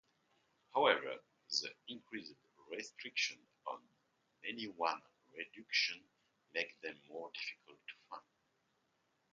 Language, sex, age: English, male, 40-49